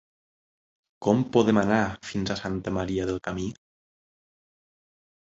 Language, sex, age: Catalan, male, 19-29